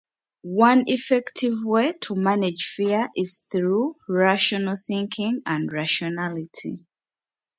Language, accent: English, United States English